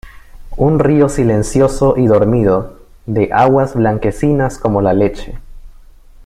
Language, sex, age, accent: Spanish, male, 19-29, Andino-Pacífico: Colombia, Perú, Ecuador, oeste de Bolivia y Venezuela andina